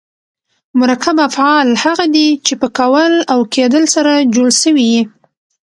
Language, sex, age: Pashto, female, 30-39